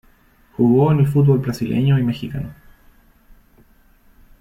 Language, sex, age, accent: Spanish, male, 19-29, Chileno: Chile, Cuyo